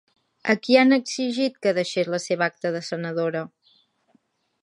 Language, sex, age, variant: Catalan, female, 19-29, Central